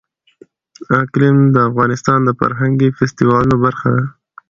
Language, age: Pashto, 19-29